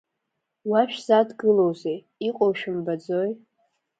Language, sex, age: Abkhazian, female, under 19